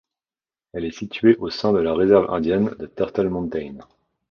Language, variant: French, Français de métropole